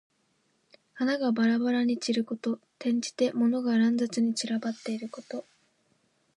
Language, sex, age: Japanese, female, 19-29